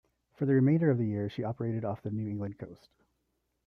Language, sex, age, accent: English, male, 30-39, United States English